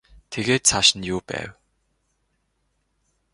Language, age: Mongolian, 19-29